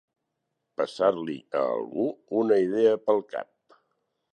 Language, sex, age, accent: Catalan, male, 60-69, Barceloní